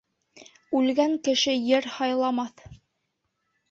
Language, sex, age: Bashkir, female, 19-29